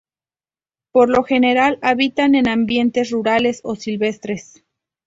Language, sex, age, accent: Spanish, female, 30-39, México